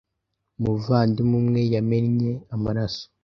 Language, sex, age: Kinyarwanda, male, under 19